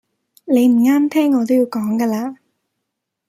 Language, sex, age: Cantonese, female, 19-29